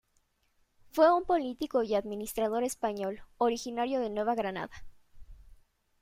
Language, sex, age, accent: Spanish, female, 19-29, México